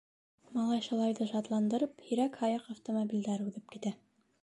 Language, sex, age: Bashkir, female, 19-29